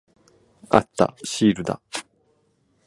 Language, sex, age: Japanese, male, 19-29